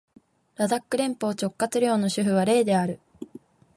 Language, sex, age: Japanese, female, 19-29